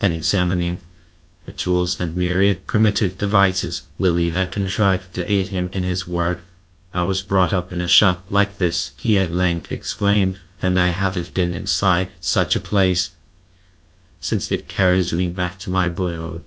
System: TTS, GlowTTS